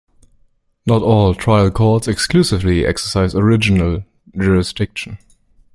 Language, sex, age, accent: English, male, 19-29, England English